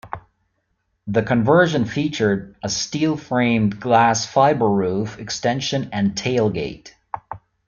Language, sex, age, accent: English, male, 40-49, United States English